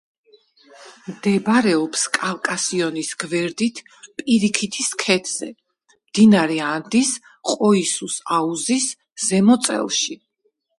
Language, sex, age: Georgian, female, 50-59